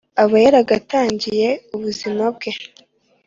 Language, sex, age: Kinyarwanda, female, 19-29